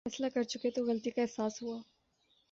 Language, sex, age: Urdu, female, 19-29